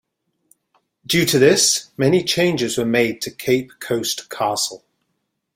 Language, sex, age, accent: English, male, 40-49, England English